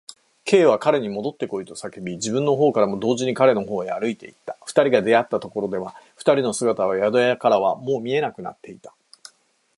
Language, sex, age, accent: Japanese, male, 60-69, 標準